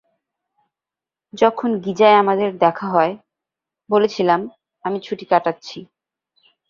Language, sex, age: Bengali, female, 19-29